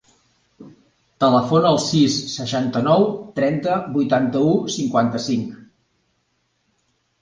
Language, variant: Catalan, Central